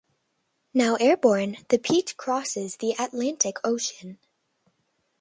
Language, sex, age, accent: English, female, under 19, United States English